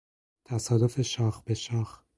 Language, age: Persian, 19-29